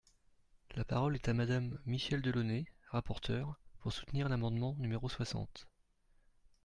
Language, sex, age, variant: French, male, 40-49, Français de métropole